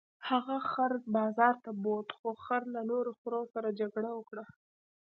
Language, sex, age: Pashto, female, under 19